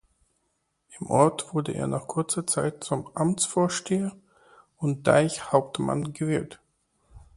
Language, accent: German, Deutschland Deutsch